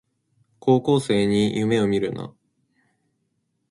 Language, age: Japanese, 19-29